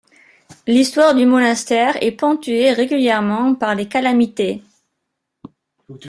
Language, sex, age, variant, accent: French, female, 30-39, Français d'Europe, Français d’Allemagne